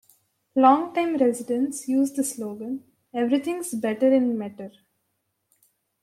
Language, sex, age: English, female, 19-29